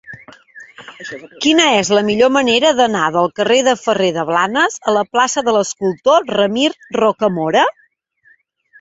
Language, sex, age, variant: Catalan, female, 40-49, Central